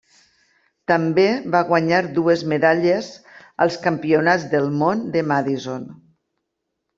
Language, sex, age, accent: Catalan, female, 60-69, valencià